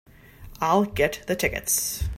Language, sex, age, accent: English, female, 30-39, United States English